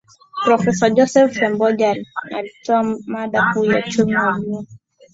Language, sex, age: Swahili, female, 19-29